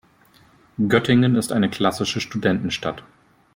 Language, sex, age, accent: German, male, 30-39, Deutschland Deutsch